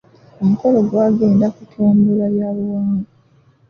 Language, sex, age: Ganda, female, 19-29